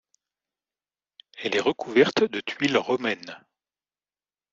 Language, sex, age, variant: French, male, 50-59, Français de métropole